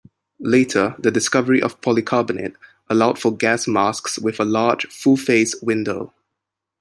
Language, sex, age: English, male, 30-39